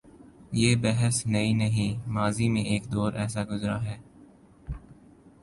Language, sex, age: Urdu, male, 19-29